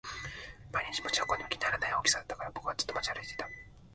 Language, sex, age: Japanese, male, 19-29